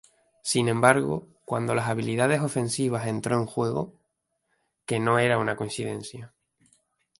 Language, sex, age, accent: Spanish, male, 19-29, España: Islas Canarias